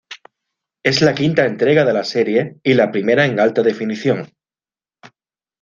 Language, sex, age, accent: Spanish, male, 40-49, España: Sur peninsular (Andalucia, Extremadura, Murcia)